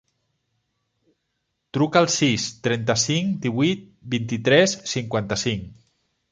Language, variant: Catalan, Central